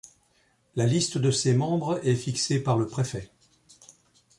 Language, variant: French, Français de métropole